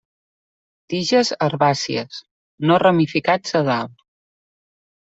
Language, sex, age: Catalan, female, 40-49